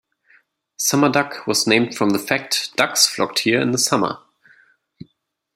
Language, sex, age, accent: English, male, 19-29, United States English